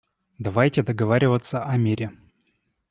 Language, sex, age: Russian, male, 19-29